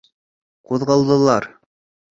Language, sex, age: Bashkir, male, 19-29